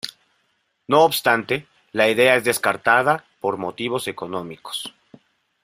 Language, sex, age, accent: Spanish, male, 30-39, México